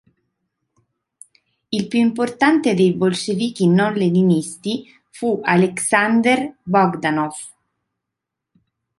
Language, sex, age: Italian, female, 30-39